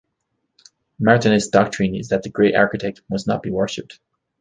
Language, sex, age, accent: English, male, 30-39, Irish English